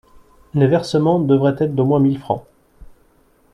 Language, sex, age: French, male, 30-39